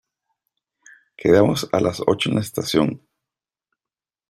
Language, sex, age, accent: Spanish, male, 19-29, Caribe: Cuba, Venezuela, Puerto Rico, República Dominicana, Panamá, Colombia caribeña, México caribeño, Costa del golfo de México